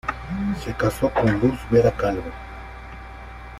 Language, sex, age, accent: Spanish, male, 40-49, Andino-Pacífico: Colombia, Perú, Ecuador, oeste de Bolivia y Venezuela andina